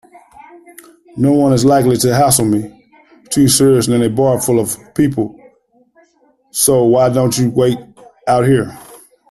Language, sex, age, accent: English, male, 50-59, United States English